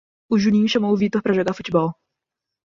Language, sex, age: Portuguese, female, 19-29